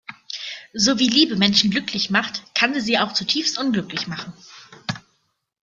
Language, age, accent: German, 19-29, Deutschland Deutsch